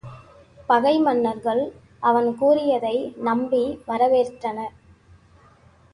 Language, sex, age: Tamil, female, 19-29